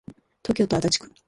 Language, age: Japanese, 19-29